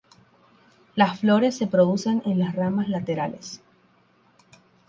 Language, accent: Spanish, Rioplatense: Argentina, Uruguay, este de Bolivia, Paraguay